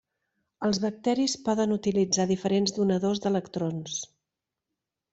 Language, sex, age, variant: Catalan, female, 50-59, Central